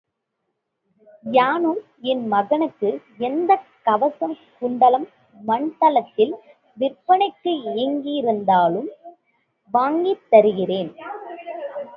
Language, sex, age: Tamil, female, 19-29